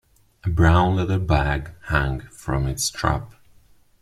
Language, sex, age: English, male, 19-29